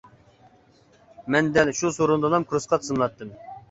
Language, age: Uyghur, 30-39